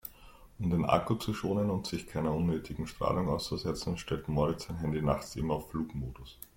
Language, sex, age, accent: German, male, 19-29, Österreichisches Deutsch